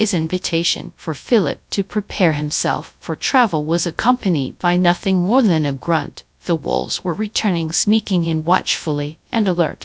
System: TTS, GradTTS